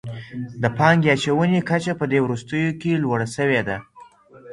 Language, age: Pashto, under 19